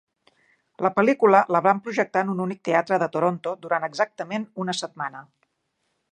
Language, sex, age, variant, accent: Catalan, female, 50-59, Central, Barceloní